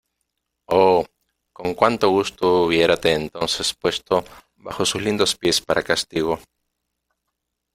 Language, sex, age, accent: Spanish, male, 40-49, Andino-Pacífico: Colombia, Perú, Ecuador, oeste de Bolivia y Venezuela andina